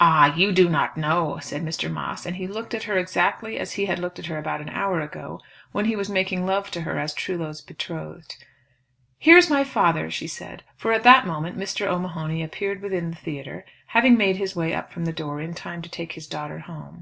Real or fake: real